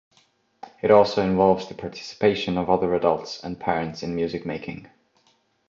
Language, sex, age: English, male, 19-29